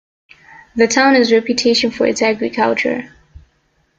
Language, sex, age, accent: English, female, 19-29, United States English